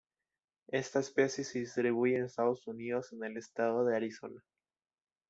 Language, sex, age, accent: Spanish, male, 19-29, México